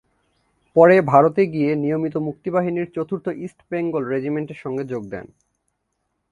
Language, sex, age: Bengali, male, 19-29